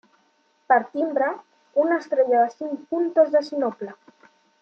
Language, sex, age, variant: Catalan, male, under 19, Central